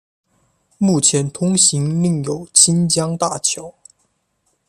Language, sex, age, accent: Chinese, male, 19-29, 出生地：湖北省